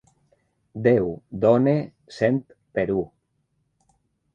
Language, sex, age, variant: Catalan, male, 50-59, Nord-Occidental